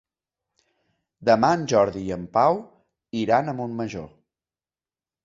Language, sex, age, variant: Catalan, male, 30-39, Central